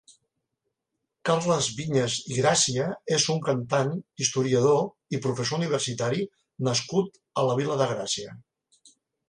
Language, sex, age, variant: Catalan, male, 70-79, Central